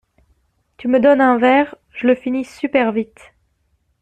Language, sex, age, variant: French, female, 19-29, Français de métropole